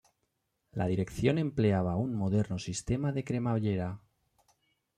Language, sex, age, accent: Spanish, male, 40-49, España: Norte peninsular (Asturias, Castilla y León, Cantabria, País Vasco, Navarra, Aragón, La Rioja, Guadalajara, Cuenca)